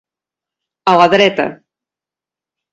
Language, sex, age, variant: Catalan, female, 50-59, Central